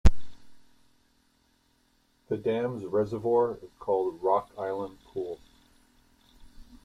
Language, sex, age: English, male, 50-59